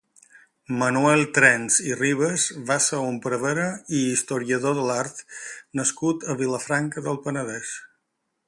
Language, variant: Catalan, Balear